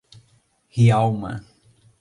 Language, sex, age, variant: Portuguese, male, under 19, Portuguese (Brasil)